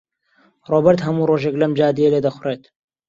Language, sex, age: Central Kurdish, male, 19-29